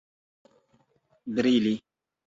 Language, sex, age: Esperanto, male, 19-29